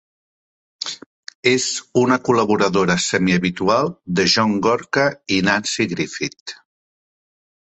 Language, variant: Catalan, Central